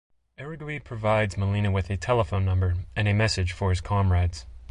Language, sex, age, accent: English, male, 30-39, United States English